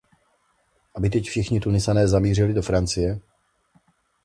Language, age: Czech, 30-39